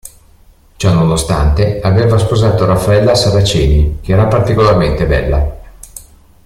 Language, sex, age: Italian, male, 50-59